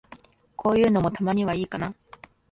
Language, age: Japanese, 19-29